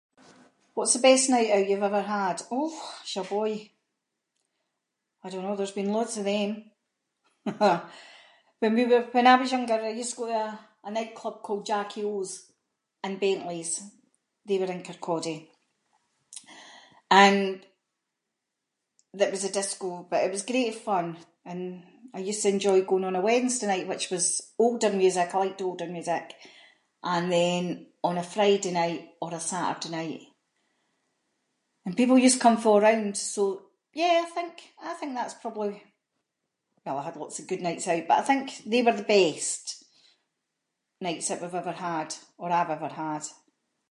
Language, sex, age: Scots, female, 50-59